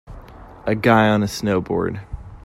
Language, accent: English, United States English